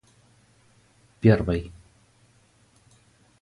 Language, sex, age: Russian, male, 40-49